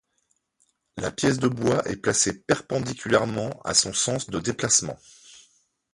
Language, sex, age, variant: French, male, 40-49, Français de métropole